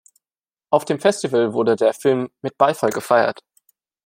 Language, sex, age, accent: German, male, 19-29, Deutschland Deutsch